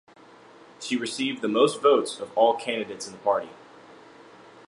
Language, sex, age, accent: English, male, 19-29, United States English